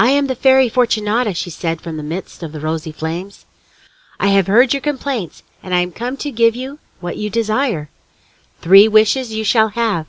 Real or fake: real